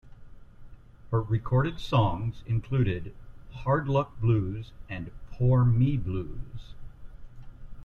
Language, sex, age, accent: English, male, 50-59, United States English